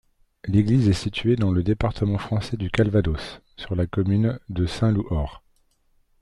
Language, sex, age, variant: French, male, 40-49, Français de métropole